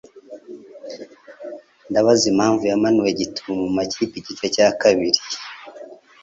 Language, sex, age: Kinyarwanda, male, 30-39